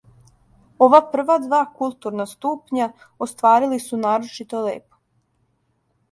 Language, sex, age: Serbian, female, 19-29